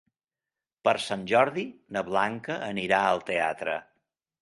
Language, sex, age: Catalan, male, 50-59